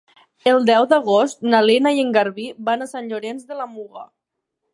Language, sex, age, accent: Catalan, female, 19-29, Tortosí